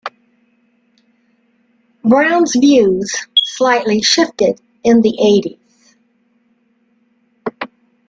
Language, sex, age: English, female, 60-69